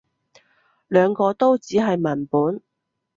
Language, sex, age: Cantonese, female, 30-39